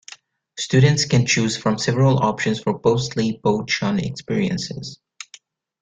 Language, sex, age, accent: English, male, 19-29, United States English